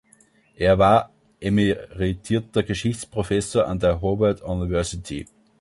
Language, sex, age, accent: German, male, 30-39, Österreichisches Deutsch